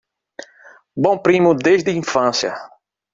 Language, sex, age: Portuguese, male, 30-39